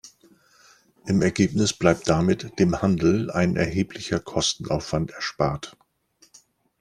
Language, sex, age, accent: German, male, 60-69, Deutschland Deutsch